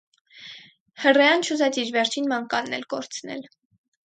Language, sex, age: Armenian, female, under 19